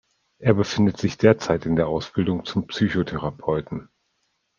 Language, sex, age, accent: German, male, 40-49, Deutschland Deutsch